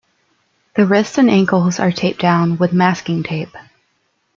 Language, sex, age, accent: English, female, 19-29, United States English